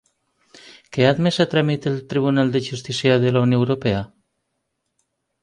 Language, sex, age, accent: Catalan, female, 40-49, valencià